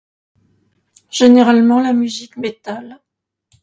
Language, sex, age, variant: French, female, 70-79, Français de métropole